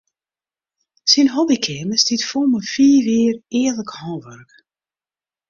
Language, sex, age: Western Frisian, female, 30-39